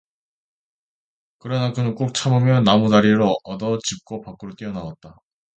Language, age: Korean, 30-39